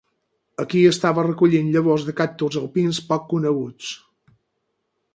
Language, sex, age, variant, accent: Catalan, male, 50-59, Balear, menorquí